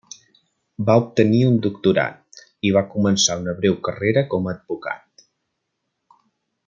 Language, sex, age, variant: Catalan, male, 30-39, Central